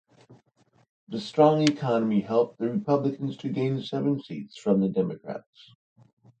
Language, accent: English, United States English